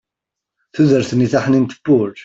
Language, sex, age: Kabyle, male, 30-39